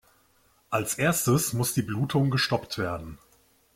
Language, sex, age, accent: German, male, 40-49, Deutschland Deutsch